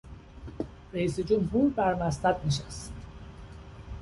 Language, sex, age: Persian, male, 30-39